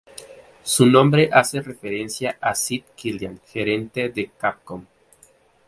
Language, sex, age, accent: Spanish, male, 19-29, América central